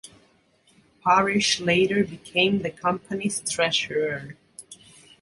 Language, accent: English, United States English